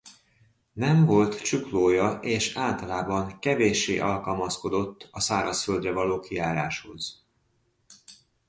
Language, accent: Hungarian, budapesti